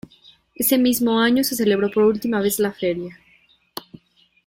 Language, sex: Spanish, female